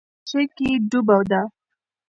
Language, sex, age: Pashto, female, 19-29